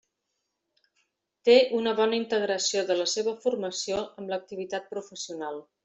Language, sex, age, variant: Catalan, female, 50-59, Central